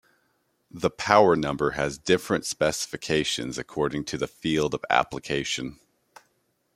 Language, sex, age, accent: English, male, 30-39, United States English